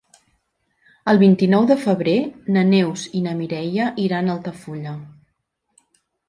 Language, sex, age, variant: Catalan, female, 50-59, Central